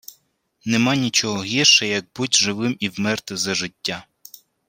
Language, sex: Ukrainian, male